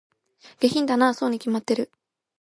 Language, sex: Japanese, female